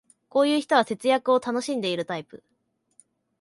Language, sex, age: Japanese, male, 19-29